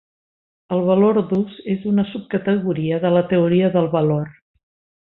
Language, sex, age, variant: Catalan, female, 60-69, Central